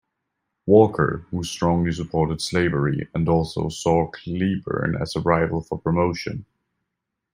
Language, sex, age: English, male, 19-29